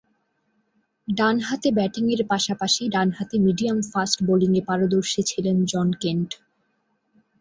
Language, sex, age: Bengali, female, 19-29